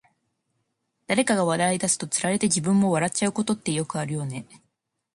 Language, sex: Japanese, female